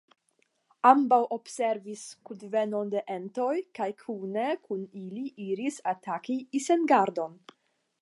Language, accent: Esperanto, Internacia